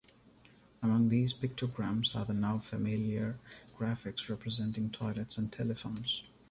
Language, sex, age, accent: English, male, 19-29, India and South Asia (India, Pakistan, Sri Lanka)